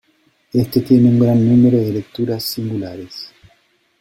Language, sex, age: Spanish, male, 50-59